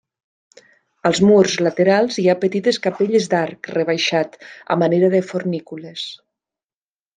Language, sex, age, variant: Catalan, female, 50-59, Nord-Occidental